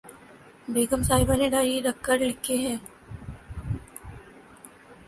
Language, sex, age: Urdu, male, 19-29